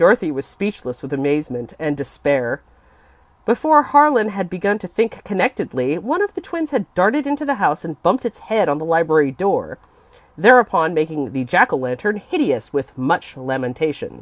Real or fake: real